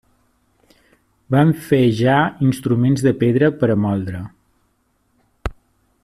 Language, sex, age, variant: Catalan, male, 40-49, Balear